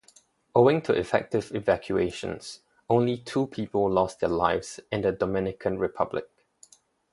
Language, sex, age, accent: English, male, 19-29, Singaporean English